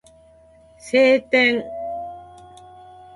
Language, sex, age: Japanese, female, 40-49